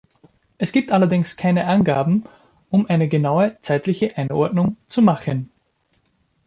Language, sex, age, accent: German, male, 19-29, Österreichisches Deutsch